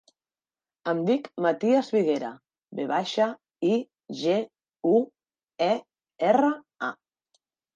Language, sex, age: Catalan, female, 30-39